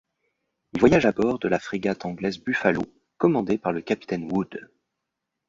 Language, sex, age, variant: French, male, 30-39, Français de métropole